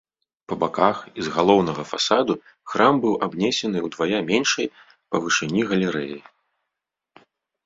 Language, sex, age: Belarusian, male, 30-39